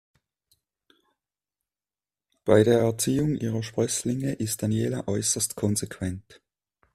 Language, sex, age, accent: German, male, 30-39, Schweizerdeutsch